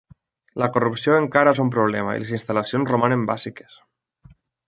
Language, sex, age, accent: Catalan, male, 19-29, valencià